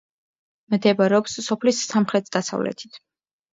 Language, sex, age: Georgian, female, under 19